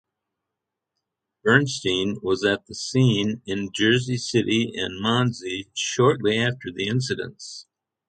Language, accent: English, United States English